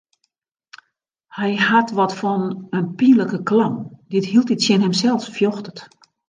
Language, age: Western Frisian, 60-69